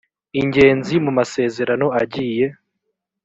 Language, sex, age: Kinyarwanda, male, 19-29